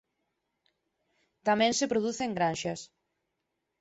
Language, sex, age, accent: Galician, female, 30-39, Normativo (estándar)